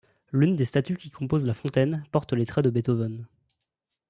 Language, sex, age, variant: French, male, 19-29, Français de métropole